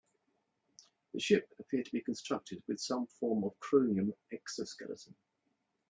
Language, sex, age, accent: English, male, 50-59, England English